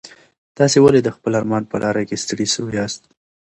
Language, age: Pashto, 19-29